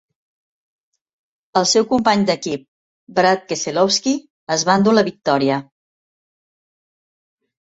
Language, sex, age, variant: Catalan, female, 50-59, Central